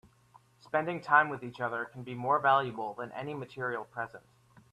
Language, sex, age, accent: English, male, 19-29, United States English